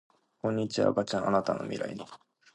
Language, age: Japanese, 19-29